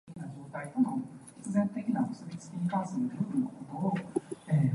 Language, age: Cantonese, 19-29